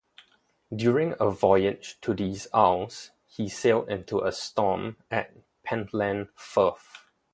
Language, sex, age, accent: English, male, 19-29, Singaporean English